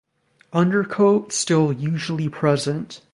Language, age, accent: English, 19-29, United States English